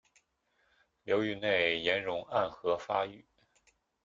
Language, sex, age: Chinese, male, 19-29